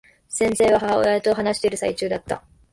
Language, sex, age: Japanese, female, under 19